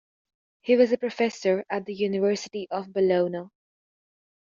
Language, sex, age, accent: English, female, under 19, United States English